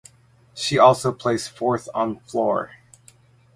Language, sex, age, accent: English, male, 40-49, United States English